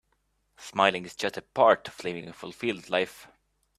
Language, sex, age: English, male, 30-39